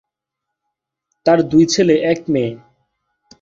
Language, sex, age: Bengali, male, 19-29